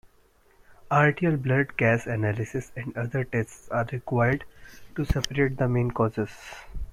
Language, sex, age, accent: English, male, under 19, India and South Asia (India, Pakistan, Sri Lanka)